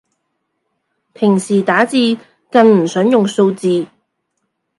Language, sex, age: Cantonese, female, 30-39